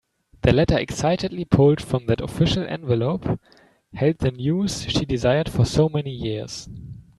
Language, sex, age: English, male, 19-29